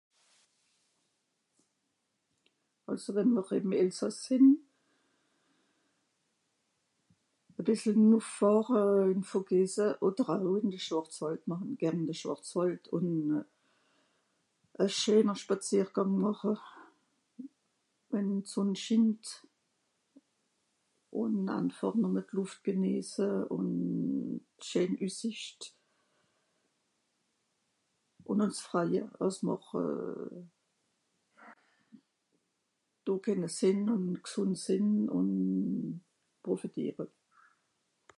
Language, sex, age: Swiss German, female, 60-69